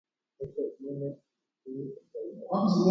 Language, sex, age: Guarani, male, 19-29